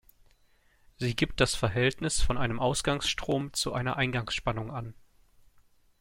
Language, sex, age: German, male, 30-39